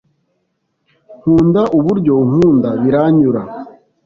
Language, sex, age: Kinyarwanda, male, 19-29